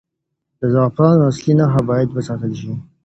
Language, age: Pashto, 19-29